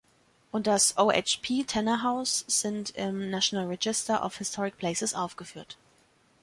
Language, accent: German, Deutschland Deutsch